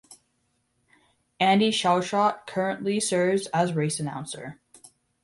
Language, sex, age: English, male, under 19